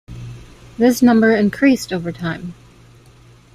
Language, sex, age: English, female, 19-29